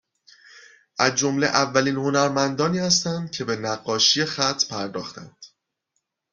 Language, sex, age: Persian, male, 30-39